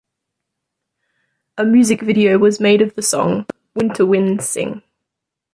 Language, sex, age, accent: English, female, 19-29, Australian English